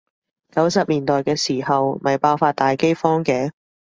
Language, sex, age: Cantonese, female, 19-29